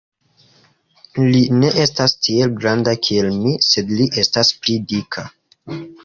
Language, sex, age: Esperanto, male, 19-29